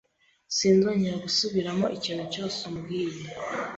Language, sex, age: Kinyarwanda, female, 19-29